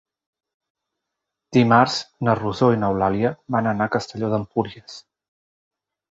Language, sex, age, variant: Catalan, male, 40-49, Central